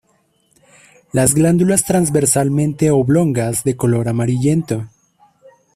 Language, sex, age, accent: Spanish, male, 19-29, Andino-Pacífico: Colombia, Perú, Ecuador, oeste de Bolivia y Venezuela andina